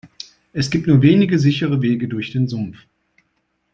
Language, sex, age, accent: German, male, 40-49, Deutschland Deutsch